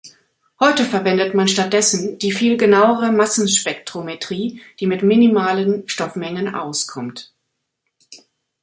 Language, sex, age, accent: German, female, 50-59, Deutschland Deutsch